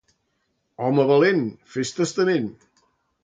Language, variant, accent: Catalan, Central, central